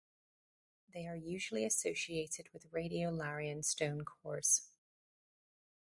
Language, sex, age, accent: English, female, 30-39, England English